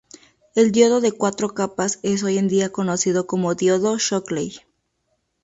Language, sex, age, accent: Spanish, female, 19-29, México